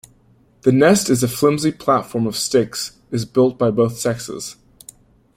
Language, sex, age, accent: English, male, 19-29, United States English